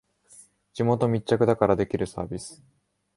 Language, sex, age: Japanese, male, 19-29